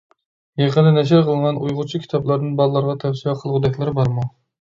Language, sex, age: Uyghur, male, 30-39